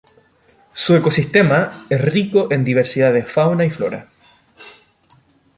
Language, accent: Spanish, Chileno: Chile, Cuyo